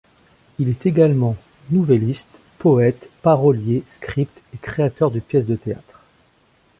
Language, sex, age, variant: French, male, 50-59, Français de métropole